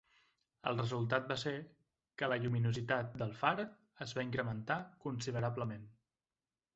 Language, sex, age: Catalan, male, 30-39